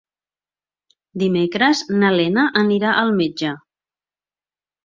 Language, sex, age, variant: Catalan, female, 50-59, Central